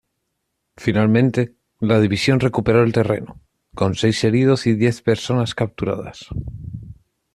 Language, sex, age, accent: Spanish, male, 19-29, España: Sur peninsular (Andalucia, Extremadura, Murcia)